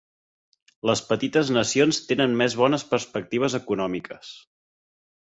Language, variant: Catalan, Central